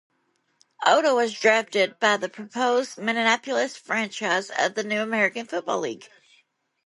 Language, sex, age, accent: English, female, 40-49, United States English